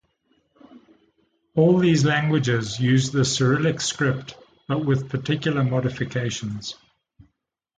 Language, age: English, 60-69